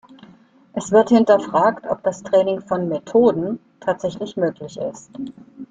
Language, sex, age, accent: German, female, 50-59, Deutschland Deutsch